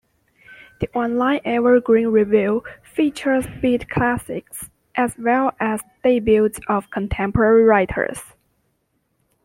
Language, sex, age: English, female, 19-29